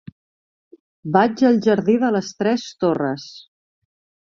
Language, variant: Catalan, Central